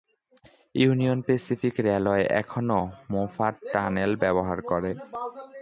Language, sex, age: Bengali, male, 19-29